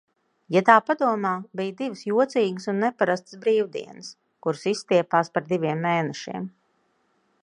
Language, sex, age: Latvian, female, 40-49